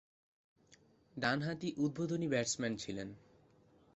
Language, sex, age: Bengali, male, 19-29